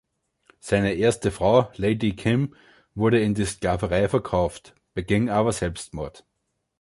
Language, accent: German, Österreichisches Deutsch